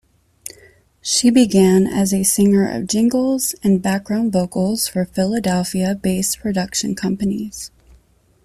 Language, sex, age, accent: English, female, 40-49, United States English